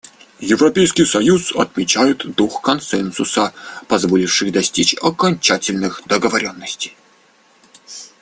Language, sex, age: Russian, male, 19-29